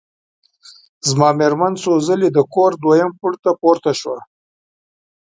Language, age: Pashto, 40-49